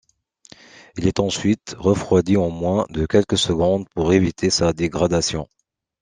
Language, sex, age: French, male, 30-39